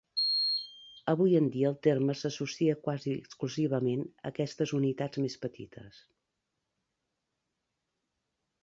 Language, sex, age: Catalan, female, 50-59